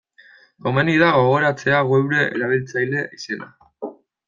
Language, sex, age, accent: Basque, male, 19-29, Mendebalekoa (Araba, Bizkaia, Gipuzkoako mendebaleko herri batzuk)